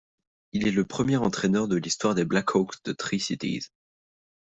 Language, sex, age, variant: French, male, under 19, Français de métropole